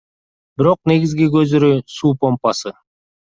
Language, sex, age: Kyrgyz, male, 40-49